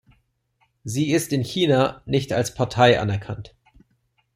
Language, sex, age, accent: German, male, 40-49, Deutschland Deutsch